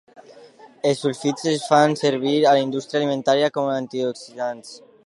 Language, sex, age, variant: Catalan, male, under 19, Alacantí